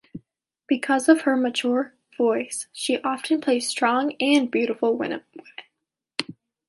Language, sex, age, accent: English, female, 19-29, United States English